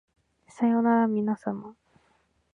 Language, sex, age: Japanese, female, 19-29